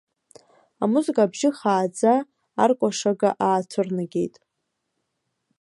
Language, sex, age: Abkhazian, female, 19-29